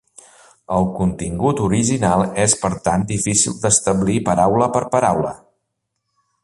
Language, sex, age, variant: Catalan, male, 50-59, Central